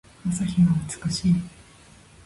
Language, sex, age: Japanese, female, 19-29